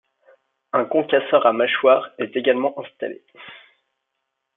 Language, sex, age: French, male, 30-39